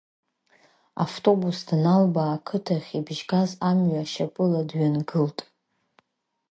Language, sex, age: Abkhazian, female, 30-39